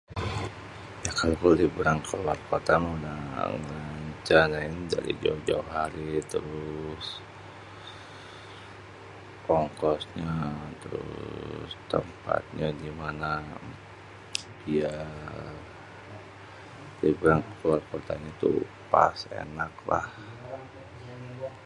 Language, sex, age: Betawi, male, 30-39